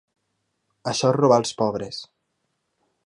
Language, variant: Catalan, Nord-Occidental